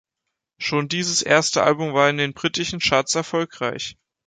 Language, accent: German, Deutschland Deutsch